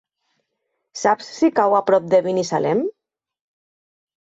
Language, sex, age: Catalan, female, 40-49